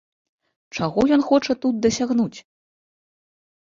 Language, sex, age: Belarusian, female, 19-29